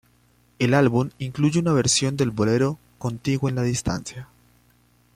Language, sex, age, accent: Spanish, male, 19-29, Andino-Pacífico: Colombia, Perú, Ecuador, oeste de Bolivia y Venezuela andina